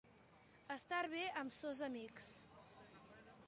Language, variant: Catalan, Septentrional